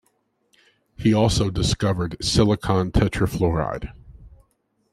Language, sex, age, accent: English, male, 30-39, United States English